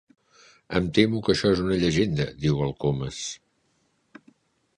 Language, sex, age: Catalan, male, 60-69